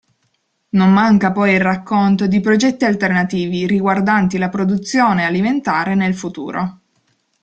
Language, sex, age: Italian, female, 19-29